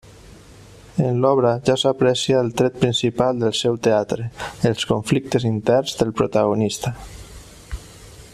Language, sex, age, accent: Catalan, male, 40-49, valencià